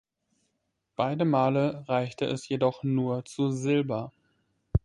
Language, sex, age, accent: German, male, 19-29, Deutschland Deutsch